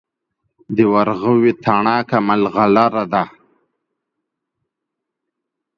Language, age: Pashto, 30-39